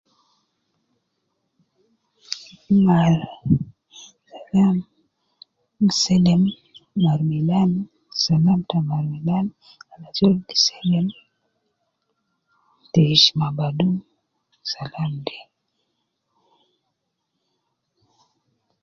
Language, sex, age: Nubi, female, 60-69